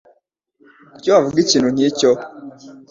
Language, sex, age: Kinyarwanda, male, under 19